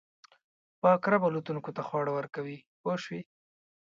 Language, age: Pashto, 19-29